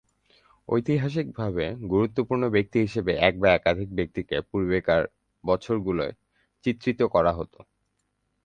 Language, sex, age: Bengali, male, 19-29